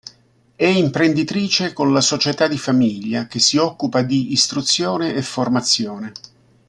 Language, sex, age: Italian, male, 60-69